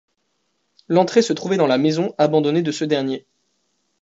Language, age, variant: French, 19-29, Français de métropole